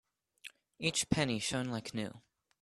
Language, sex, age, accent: English, male, under 19, United States English